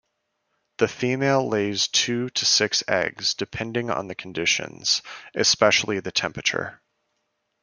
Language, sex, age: English, male, 19-29